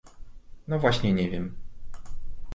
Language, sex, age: Polish, male, 30-39